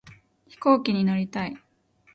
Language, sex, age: Japanese, female, 19-29